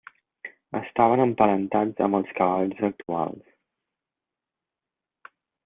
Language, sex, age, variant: Catalan, male, 19-29, Central